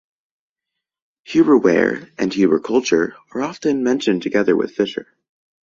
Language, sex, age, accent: English, male, under 19, United States English